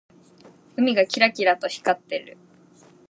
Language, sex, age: Japanese, female, 19-29